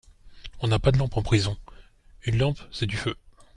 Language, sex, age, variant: French, male, 50-59, Français de métropole